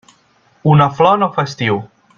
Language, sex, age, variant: Catalan, male, 19-29, Central